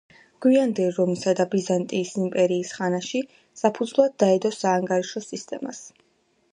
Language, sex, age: Georgian, female, 19-29